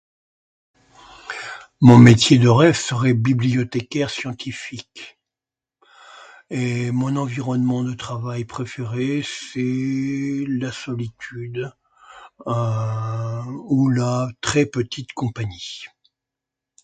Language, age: French, 70-79